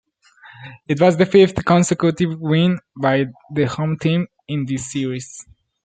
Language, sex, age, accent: English, male, under 19, United States English